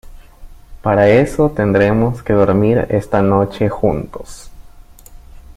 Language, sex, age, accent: Spanish, male, 19-29, Andino-Pacífico: Colombia, Perú, Ecuador, oeste de Bolivia y Venezuela andina